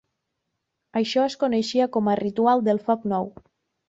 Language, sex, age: Catalan, female, 30-39